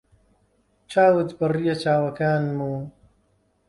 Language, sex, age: Central Kurdish, male, 40-49